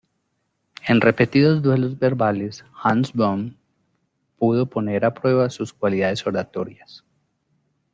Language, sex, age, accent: Spanish, male, 40-49, Andino-Pacífico: Colombia, Perú, Ecuador, oeste de Bolivia y Venezuela andina